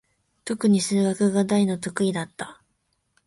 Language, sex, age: Japanese, female, 19-29